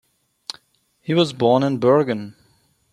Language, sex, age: English, male, 19-29